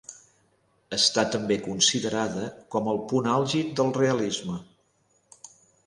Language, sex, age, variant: Catalan, male, 50-59, Central